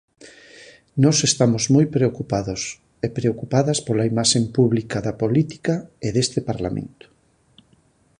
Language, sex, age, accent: Galician, male, 50-59, Atlántico (seseo e gheada)